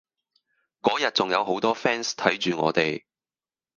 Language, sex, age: Cantonese, male, 30-39